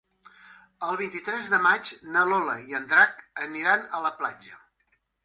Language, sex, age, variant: Catalan, male, 60-69, Central